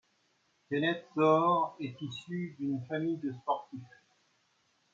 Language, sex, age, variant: French, male, 60-69, Français de métropole